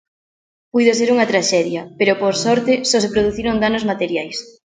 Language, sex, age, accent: Galician, female, 40-49, Central (gheada)